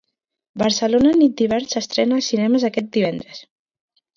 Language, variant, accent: Catalan, Central, central